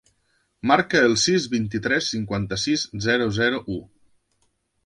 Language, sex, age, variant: Catalan, male, 30-39, Nord-Occidental